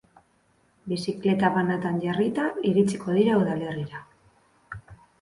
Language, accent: Basque, Mendebalekoa (Araba, Bizkaia, Gipuzkoako mendebaleko herri batzuk)